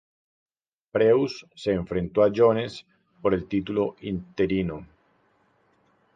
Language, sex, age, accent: Spanish, male, 40-49, Andino-Pacífico: Colombia, Perú, Ecuador, oeste de Bolivia y Venezuela andina